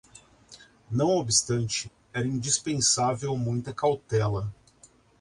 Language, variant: Portuguese, Portuguese (Brasil)